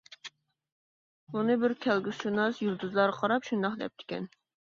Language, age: Uyghur, 30-39